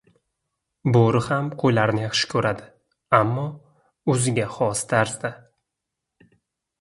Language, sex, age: Uzbek, male, 19-29